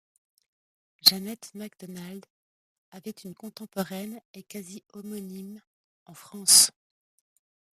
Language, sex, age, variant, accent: French, female, 30-39, Français d'Europe, Français de Suisse